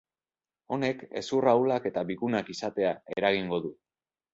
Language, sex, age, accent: Basque, male, 30-39, Mendebalekoa (Araba, Bizkaia, Gipuzkoako mendebaleko herri batzuk)